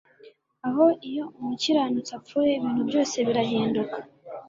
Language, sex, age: Kinyarwanda, female, 19-29